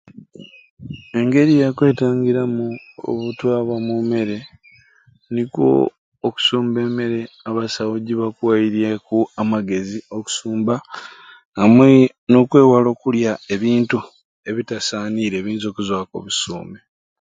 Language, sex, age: Ruuli, male, 30-39